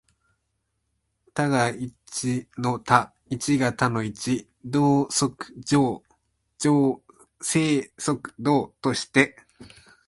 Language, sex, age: Japanese, male, 19-29